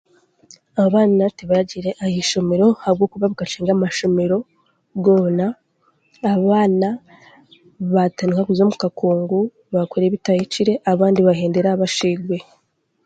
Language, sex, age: Chiga, female, 19-29